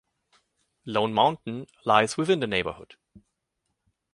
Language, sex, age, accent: English, male, 40-49, United States English